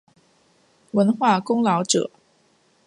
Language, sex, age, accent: Chinese, female, 30-39, 出生地：广东省